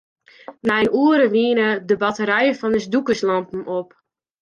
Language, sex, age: Western Frisian, female, 19-29